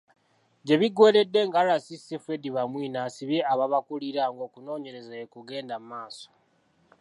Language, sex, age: Ganda, male, 19-29